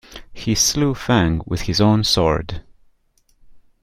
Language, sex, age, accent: English, male, 30-39, England English